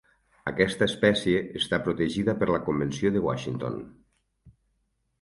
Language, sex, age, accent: Catalan, male, 50-59, Tortosí